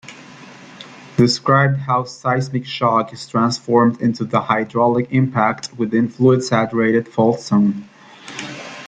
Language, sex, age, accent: English, male, 19-29, United States English